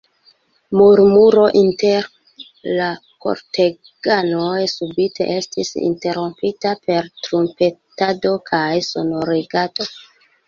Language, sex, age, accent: Esperanto, female, 19-29, Internacia